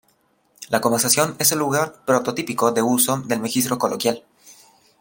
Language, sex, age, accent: Spanish, male, under 19, Andino-Pacífico: Colombia, Perú, Ecuador, oeste de Bolivia y Venezuela andina